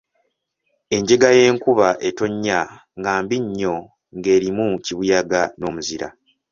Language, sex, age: Ganda, male, 19-29